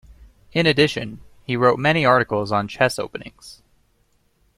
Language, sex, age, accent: English, male, 19-29, United States English